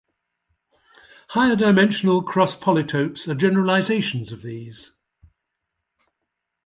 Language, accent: English, England English